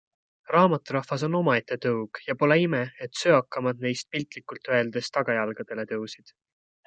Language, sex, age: Estonian, male, 19-29